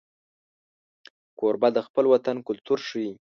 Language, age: Pashto, under 19